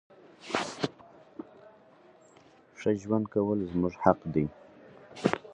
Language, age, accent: Pashto, 19-29, کندهارۍ لهجه